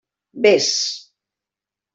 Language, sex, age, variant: Catalan, female, 50-59, Central